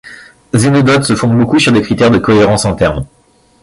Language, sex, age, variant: French, male, 30-39, Français de métropole